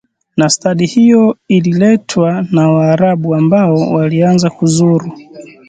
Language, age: Swahili, 19-29